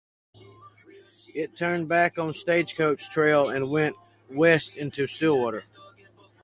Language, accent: English, United States English